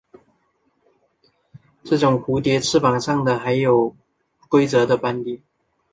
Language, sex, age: Chinese, male, under 19